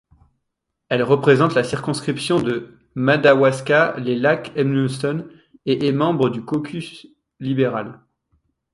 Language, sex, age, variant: French, male, 19-29, Français de métropole